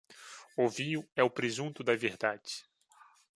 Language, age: Portuguese, 19-29